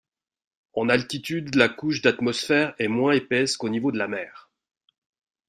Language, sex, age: French, male, 40-49